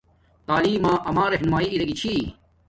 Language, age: Domaaki, 40-49